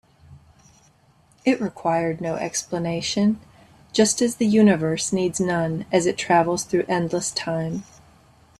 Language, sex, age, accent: English, female, 50-59, United States English